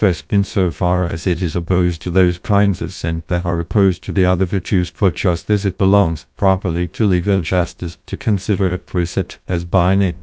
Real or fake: fake